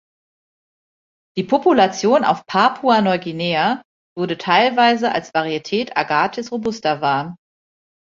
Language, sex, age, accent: German, female, 40-49, Deutschland Deutsch